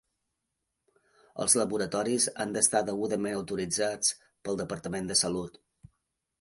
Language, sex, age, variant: Catalan, male, 50-59, Central